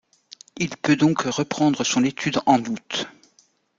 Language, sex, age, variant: French, female, 50-59, Français de métropole